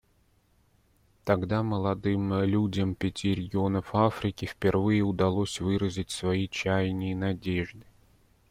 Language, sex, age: Russian, male, 30-39